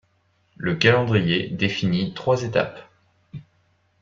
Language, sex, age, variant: French, male, 19-29, Français de métropole